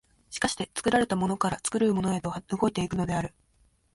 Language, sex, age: Japanese, female, 19-29